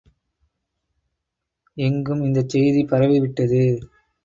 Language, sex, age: Tamil, male, 30-39